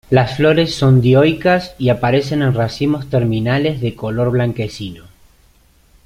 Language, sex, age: Spanish, male, 30-39